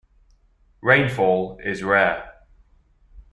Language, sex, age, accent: English, male, 19-29, England English